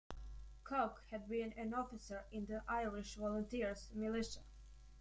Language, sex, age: English, female, under 19